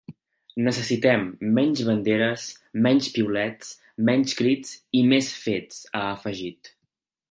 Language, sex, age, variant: Catalan, male, 19-29, Central